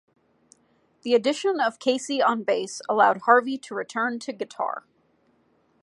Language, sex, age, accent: English, female, 19-29, United States English